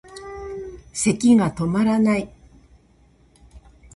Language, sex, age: Japanese, female, 60-69